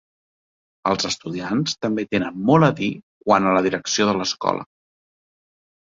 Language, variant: Catalan, Central